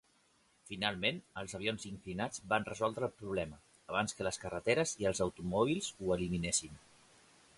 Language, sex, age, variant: Catalan, male, 30-39, Central